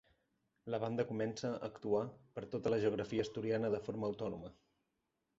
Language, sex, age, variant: Catalan, male, 30-39, Central